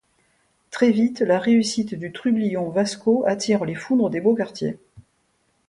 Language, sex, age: French, female, 50-59